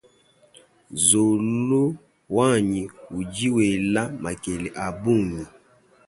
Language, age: Luba-Lulua, 19-29